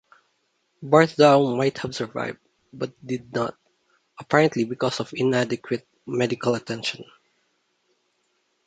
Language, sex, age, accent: English, male, 30-39, Filipino